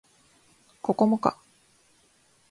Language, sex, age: Japanese, female, 19-29